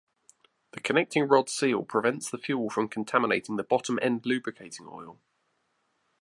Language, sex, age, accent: English, male, 40-49, England English